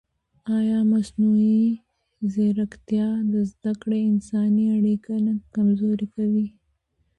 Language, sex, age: Pashto, female, 19-29